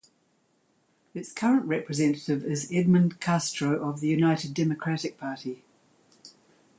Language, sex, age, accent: English, female, 70-79, New Zealand English